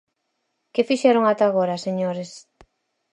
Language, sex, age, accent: Galician, female, 30-39, Normativo (estándar)